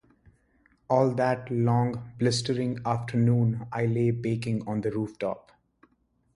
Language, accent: English, India and South Asia (India, Pakistan, Sri Lanka)